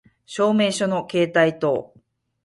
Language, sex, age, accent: Japanese, female, 40-49, 関西弁